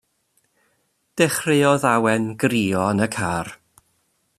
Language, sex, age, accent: Welsh, male, 30-39, Y Deyrnas Unedig Cymraeg